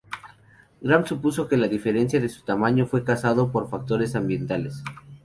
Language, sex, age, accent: Spanish, male, 19-29, México